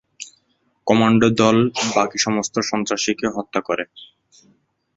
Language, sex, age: Bengali, male, 19-29